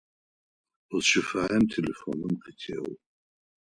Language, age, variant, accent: Adyghe, 40-49, Адыгабзэ (Кирил, пстэумэ зэдыряе), Кıэмгуй (Çemguy)